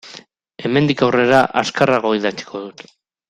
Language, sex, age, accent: Basque, male, 40-49, Mendebalekoa (Araba, Bizkaia, Gipuzkoako mendebaleko herri batzuk)